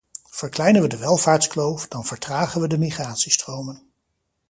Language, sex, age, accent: Dutch, male, 50-59, Nederlands Nederlands